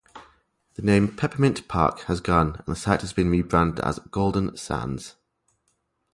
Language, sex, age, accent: English, male, 30-39, England English